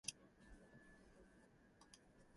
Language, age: English, 19-29